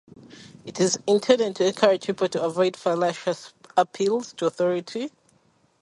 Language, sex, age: English, female, 19-29